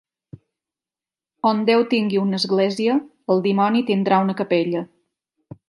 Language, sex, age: Catalan, female, 40-49